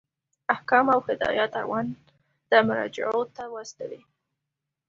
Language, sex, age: Pashto, female, under 19